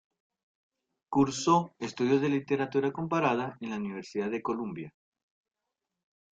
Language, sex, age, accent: Spanish, male, 19-29, América central